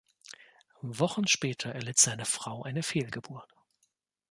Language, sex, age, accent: German, male, 30-39, Deutschland Deutsch